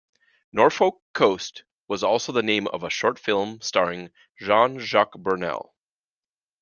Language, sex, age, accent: English, male, 40-49, United States English